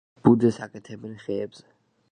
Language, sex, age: Georgian, male, under 19